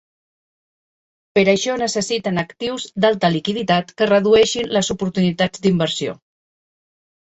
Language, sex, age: Catalan, female, 40-49